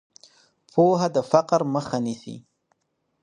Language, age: Pashto, 19-29